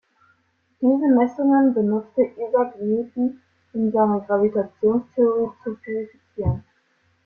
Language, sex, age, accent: German, female, under 19, Deutschland Deutsch